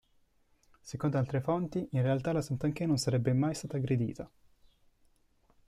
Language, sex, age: Italian, male, 19-29